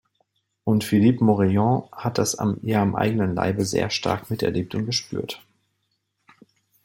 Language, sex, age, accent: German, male, 30-39, Deutschland Deutsch